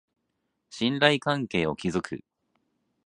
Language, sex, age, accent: Japanese, male, 19-29, 関西弁